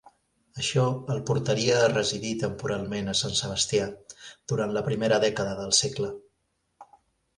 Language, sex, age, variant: Catalan, male, 40-49, Central